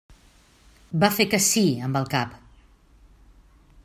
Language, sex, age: Catalan, female, 50-59